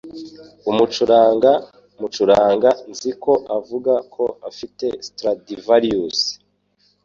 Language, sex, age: Kinyarwanda, male, 19-29